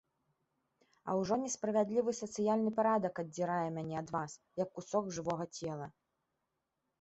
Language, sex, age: Belarusian, female, 19-29